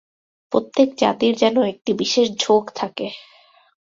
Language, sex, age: Bengali, female, 19-29